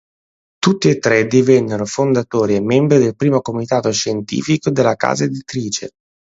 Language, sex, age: Italian, male, 19-29